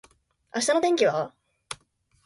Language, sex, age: Japanese, female, 19-29